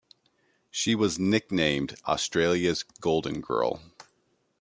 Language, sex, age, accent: English, male, 30-39, United States English